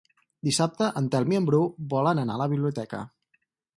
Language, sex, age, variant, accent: Catalan, male, 30-39, Central, central